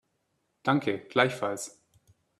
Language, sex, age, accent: German, male, 19-29, Deutschland Deutsch